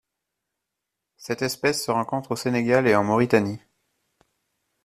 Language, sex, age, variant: French, male, 30-39, Français de métropole